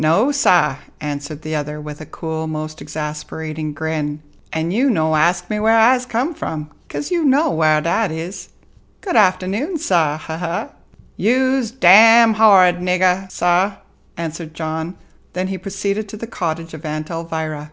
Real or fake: real